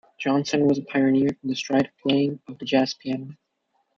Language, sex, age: English, male, under 19